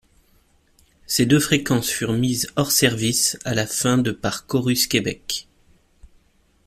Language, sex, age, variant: French, male, 40-49, Français de métropole